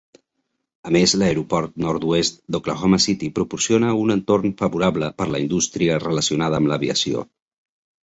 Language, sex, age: Catalan, male, 40-49